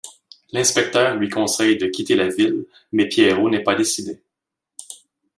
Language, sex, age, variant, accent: French, male, 40-49, Français d'Amérique du Nord, Français du Canada